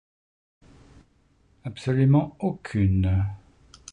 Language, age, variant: French, 70-79, Français de métropole